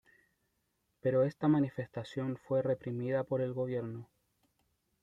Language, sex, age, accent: Spanish, male, 30-39, Chileno: Chile, Cuyo